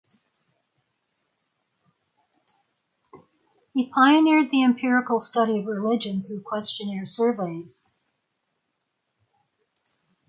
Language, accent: English, United States English